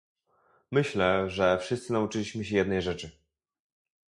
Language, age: Polish, 19-29